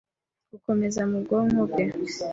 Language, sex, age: Kinyarwanda, female, 19-29